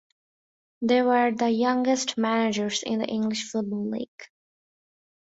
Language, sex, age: English, female, 19-29